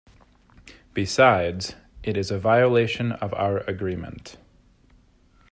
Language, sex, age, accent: English, male, 30-39, United States English